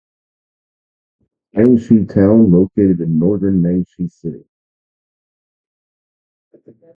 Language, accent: English, United States English